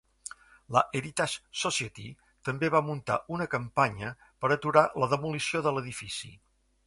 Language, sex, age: Catalan, male, 60-69